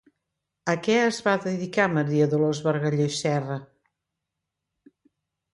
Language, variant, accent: Catalan, Central, central